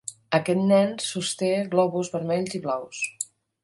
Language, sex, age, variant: Catalan, female, 50-59, Nord-Occidental